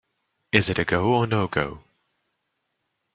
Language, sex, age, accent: English, male, 30-39, England English